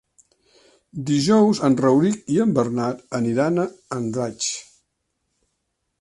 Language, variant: Catalan, Central